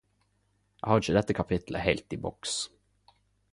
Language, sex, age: Norwegian Nynorsk, male, 19-29